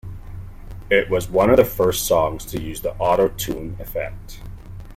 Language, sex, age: English, male, 40-49